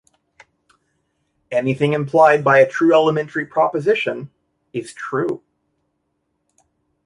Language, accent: English, United States English